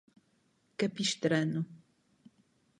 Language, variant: Portuguese, Portuguese (Portugal)